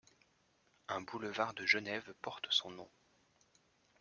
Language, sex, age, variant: French, male, 30-39, Français de métropole